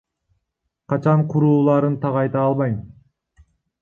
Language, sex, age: Kyrgyz, male, under 19